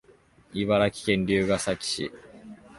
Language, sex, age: Japanese, male, 19-29